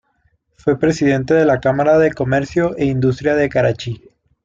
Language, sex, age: Spanish, male, 19-29